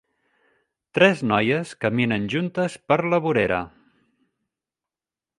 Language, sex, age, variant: Catalan, male, 50-59, Central